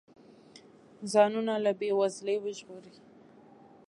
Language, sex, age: Pashto, female, 19-29